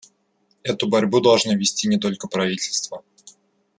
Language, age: Russian, 19-29